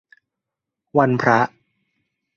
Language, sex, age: Thai, male, 30-39